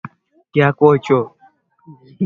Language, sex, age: Swahili, male, 19-29